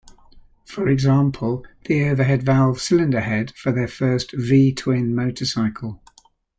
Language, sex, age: English, male, 60-69